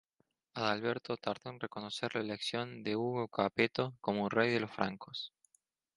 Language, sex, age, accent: Spanish, male, 19-29, Rioplatense: Argentina, Uruguay, este de Bolivia, Paraguay